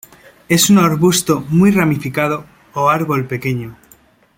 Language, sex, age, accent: Spanish, male, 19-29, España: Norte peninsular (Asturias, Castilla y León, Cantabria, País Vasco, Navarra, Aragón, La Rioja, Guadalajara, Cuenca)